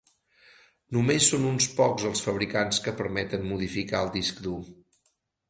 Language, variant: Catalan, Central